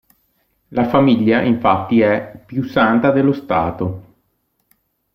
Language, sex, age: Italian, male, 30-39